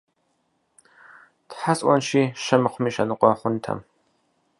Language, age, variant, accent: Kabardian, 19-29, Адыгэбзэ (Къэбэрдей, Кирил, псоми зэдай), Джылэхъстэней (Gilahsteney)